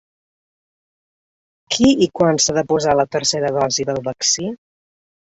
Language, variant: Catalan, Balear